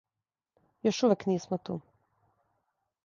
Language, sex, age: Serbian, female, 19-29